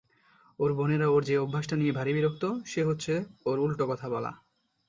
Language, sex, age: Bengali, male, 19-29